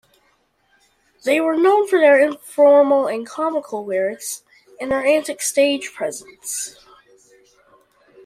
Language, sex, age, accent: English, male, under 19, United States English